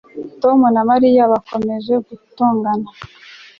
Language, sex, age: Kinyarwanda, female, 19-29